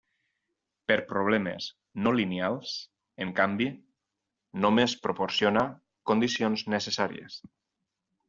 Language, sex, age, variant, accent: Catalan, male, 40-49, Valencià septentrional, valencià